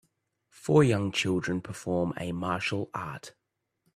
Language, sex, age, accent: English, male, 30-39, Australian English